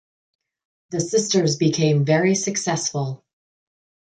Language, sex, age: English, female, 50-59